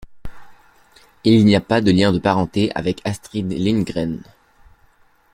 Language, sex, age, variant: French, male, 19-29, Français de métropole